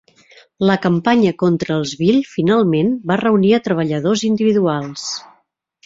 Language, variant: Catalan, Central